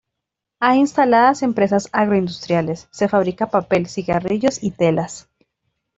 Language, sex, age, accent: Spanish, female, 19-29, Andino-Pacífico: Colombia, Perú, Ecuador, oeste de Bolivia y Venezuela andina